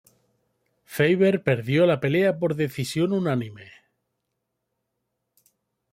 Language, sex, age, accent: Spanish, male, 40-49, España: Norte peninsular (Asturias, Castilla y León, Cantabria, País Vasco, Navarra, Aragón, La Rioja, Guadalajara, Cuenca)